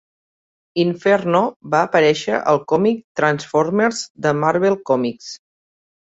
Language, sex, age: Catalan, female, 40-49